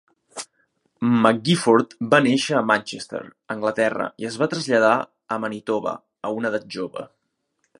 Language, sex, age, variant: Catalan, male, 19-29, Central